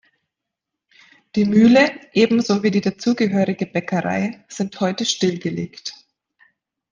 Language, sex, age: German, female, 30-39